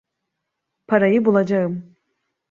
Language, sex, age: Turkish, female, 30-39